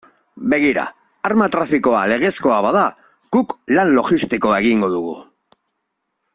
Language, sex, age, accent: Basque, male, 40-49, Mendebalekoa (Araba, Bizkaia, Gipuzkoako mendebaleko herri batzuk)